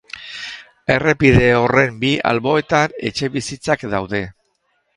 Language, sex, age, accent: Basque, male, 60-69, Erdialdekoa edo Nafarra (Gipuzkoa, Nafarroa)